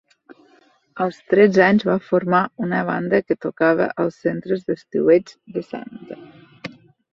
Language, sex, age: Catalan, male, 19-29